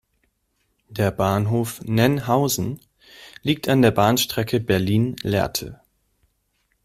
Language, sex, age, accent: German, male, 19-29, Deutschland Deutsch